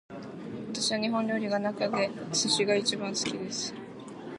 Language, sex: Japanese, female